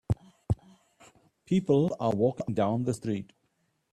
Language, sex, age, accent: English, male, 60-69, Southern African (South Africa, Zimbabwe, Namibia)